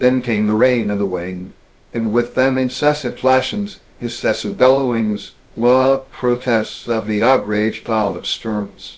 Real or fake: fake